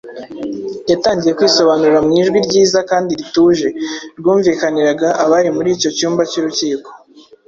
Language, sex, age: Kinyarwanda, male, 19-29